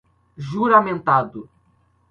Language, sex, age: Portuguese, male, under 19